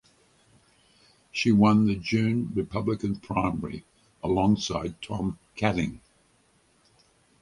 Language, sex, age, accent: English, male, 70-79, Australian English